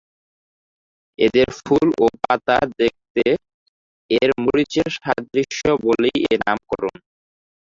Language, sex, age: Bengali, male, 19-29